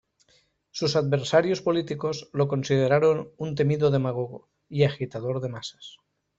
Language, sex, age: Spanish, male, 30-39